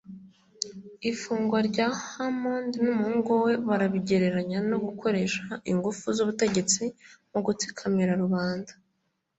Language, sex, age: Kinyarwanda, female, 30-39